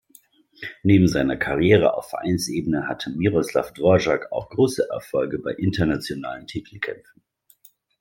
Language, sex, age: German, male, 40-49